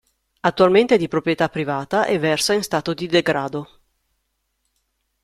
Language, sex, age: Italian, female, 30-39